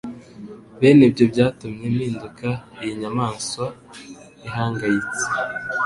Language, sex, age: Kinyarwanda, male, 30-39